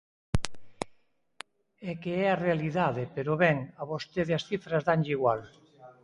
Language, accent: Galician, Normativo (estándar)